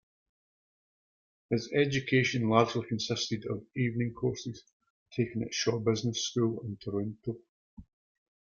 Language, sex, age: English, male, 40-49